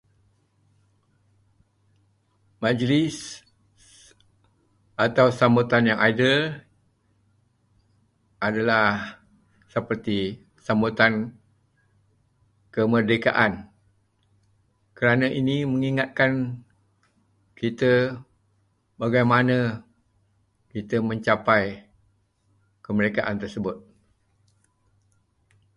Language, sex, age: Malay, male, 70-79